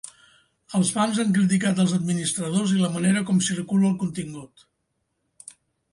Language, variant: Catalan, Central